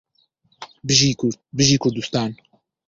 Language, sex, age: Central Kurdish, male, 19-29